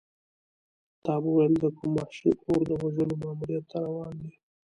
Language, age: Pashto, 19-29